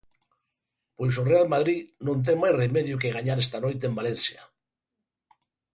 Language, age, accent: Galician, 70-79, Atlántico (seseo e gheada)